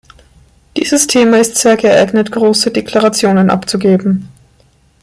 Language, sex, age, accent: German, female, 19-29, Österreichisches Deutsch